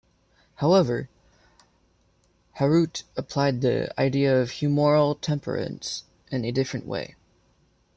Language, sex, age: English, male, under 19